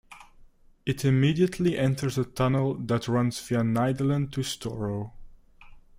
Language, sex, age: English, male, 19-29